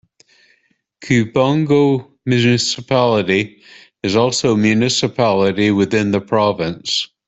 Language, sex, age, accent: English, male, 70-79, Canadian English